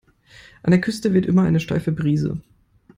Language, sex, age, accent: German, male, 19-29, Deutschland Deutsch